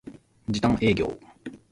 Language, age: Japanese, 30-39